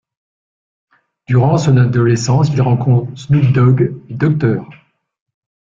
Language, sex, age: French, male, 60-69